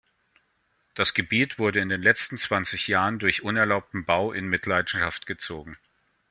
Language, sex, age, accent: German, male, 40-49, Deutschland Deutsch